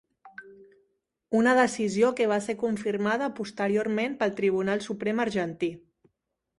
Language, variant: Catalan, Central